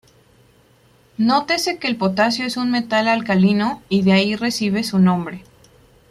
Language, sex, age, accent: Spanish, female, 19-29, México